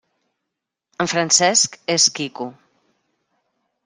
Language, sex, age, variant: Catalan, female, 40-49, Central